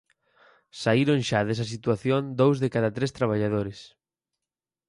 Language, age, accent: Galician, under 19, Normativo (estándar)